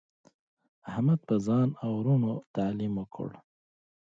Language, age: Pashto, 30-39